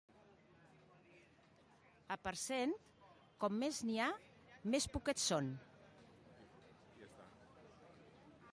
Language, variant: Catalan, Nord-Occidental